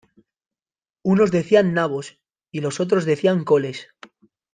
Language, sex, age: Spanish, male, 19-29